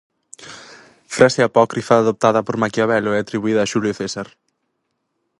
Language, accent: Galician, Central (gheada); Oriental (común en zona oriental)